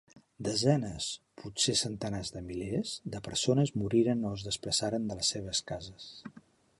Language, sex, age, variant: Catalan, male, 70-79, Central